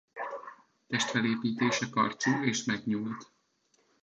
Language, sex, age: Hungarian, male, 19-29